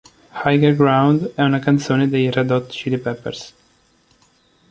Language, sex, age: Italian, male, 19-29